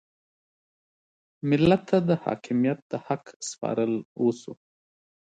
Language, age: Pashto, 30-39